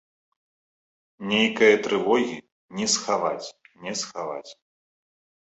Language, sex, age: Belarusian, male, 30-39